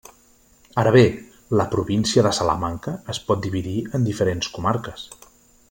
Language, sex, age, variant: Catalan, male, 50-59, Central